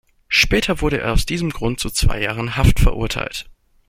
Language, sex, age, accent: German, male, 19-29, Deutschland Deutsch